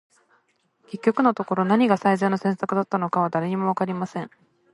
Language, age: Japanese, 19-29